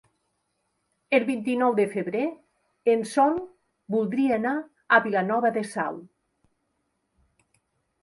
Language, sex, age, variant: Catalan, female, 50-59, Central